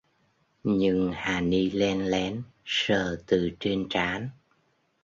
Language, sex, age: Vietnamese, male, 60-69